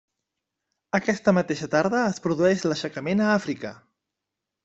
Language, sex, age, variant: Catalan, male, 30-39, Central